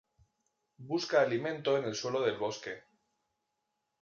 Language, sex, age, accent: Spanish, male, 30-39, España: Norte peninsular (Asturias, Castilla y León, Cantabria, País Vasco, Navarra, Aragón, La Rioja, Guadalajara, Cuenca)